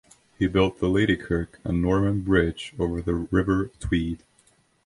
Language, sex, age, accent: English, male, 19-29, United States English